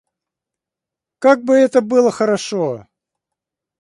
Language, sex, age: Russian, male, 50-59